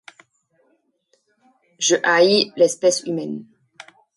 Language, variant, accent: French, Français d'Europe, Français d’Allemagne